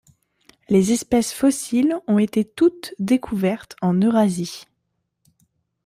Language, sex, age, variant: French, female, 19-29, Français de métropole